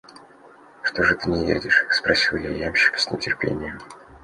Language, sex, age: Russian, male, 19-29